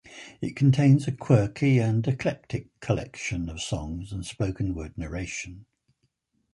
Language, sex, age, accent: English, male, 70-79, England English